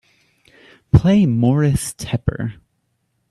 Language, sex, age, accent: English, male, 19-29, United States English